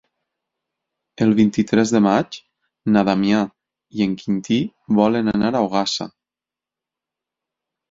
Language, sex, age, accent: Catalan, male, 30-39, valencià